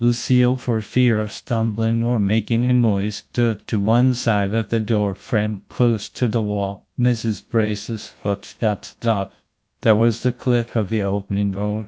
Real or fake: fake